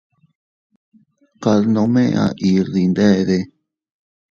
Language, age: Teutila Cuicatec, 30-39